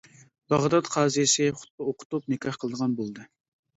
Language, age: Uyghur, 30-39